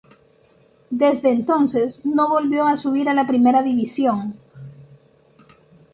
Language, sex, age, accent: Spanish, female, 19-29, América central